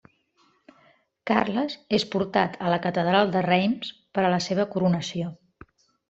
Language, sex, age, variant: Catalan, female, 50-59, Central